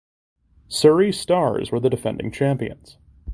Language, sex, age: English, male, 19-29